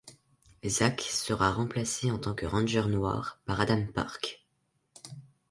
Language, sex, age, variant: French, male, under 19, Français de métropole